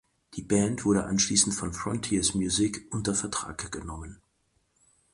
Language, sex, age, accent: German, male, 40-49, Deutschland Deutsch